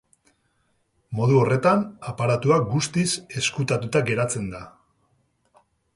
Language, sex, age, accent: Basque, male, 40-49, Mendebalekoa (Araba, Bizkaia, Gipuzkoako mendebaleko herri batzuk)